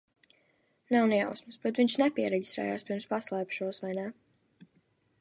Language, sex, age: Latvian, female, under 19